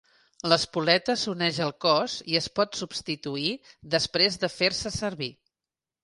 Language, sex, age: Catalan, female, 50-59